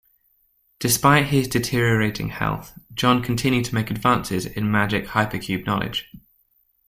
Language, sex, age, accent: English, male, 19-29, England English